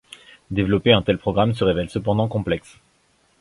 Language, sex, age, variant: French, male, 30-39, Français de métropole